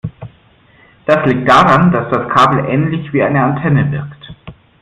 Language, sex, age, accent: German, male, 19-29, Deutschland Deutsch